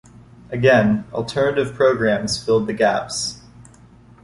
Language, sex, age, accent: English, male, 19-29, Canadian English